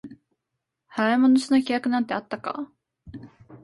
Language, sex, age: Japanese, female, 19-29